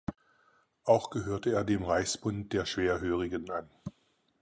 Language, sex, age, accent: German, male, 50-59, Deutschland Deutsch